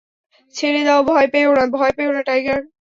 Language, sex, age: Bengali, female, 19-29